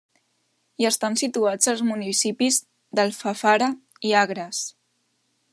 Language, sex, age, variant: Catalan, female, under 19, Central